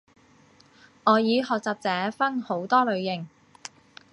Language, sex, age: Cantonese, female, 19-29